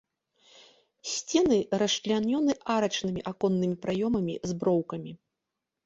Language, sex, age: Belarusian, female, 40-49